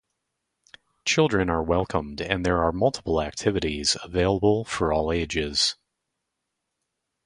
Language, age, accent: English, 30-39, United States English